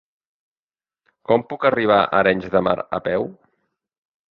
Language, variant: Catalan, Central